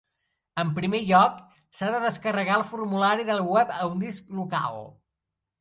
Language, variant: Catalan, Central